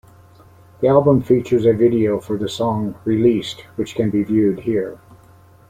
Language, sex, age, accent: English, male, 60-69, Canadian English